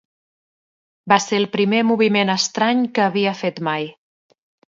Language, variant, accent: Catalan, Central, central